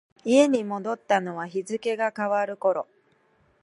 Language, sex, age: Japanese, female, 19-29